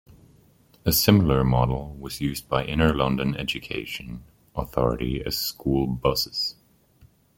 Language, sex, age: English, male, 30-39